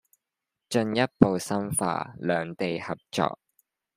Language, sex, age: Cantonese, male, 19-29